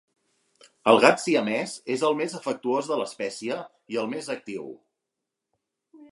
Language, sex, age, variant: Catalan, male, 30-39, Central